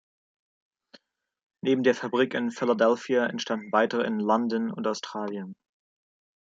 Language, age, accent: German, 19-29, Deutschland Deutsch